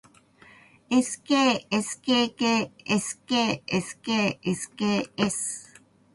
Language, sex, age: Japanese, female, 40-49